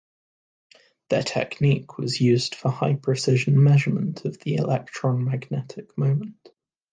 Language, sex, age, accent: English, male, 19-29, England English